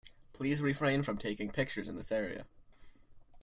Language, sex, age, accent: English, male, under 19, United States English